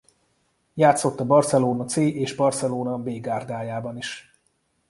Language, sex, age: Hungarian, male, 30-39